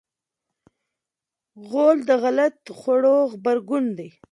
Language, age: Pashto, 19-29